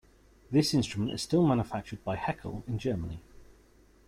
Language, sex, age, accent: English, male, 30-39, England English